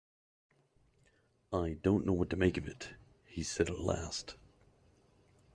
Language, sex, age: English, male, 19-29